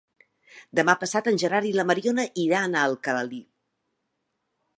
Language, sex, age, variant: Catalan, female, 40-49, Central